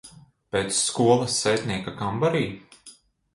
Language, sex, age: Latvian, male, 30-39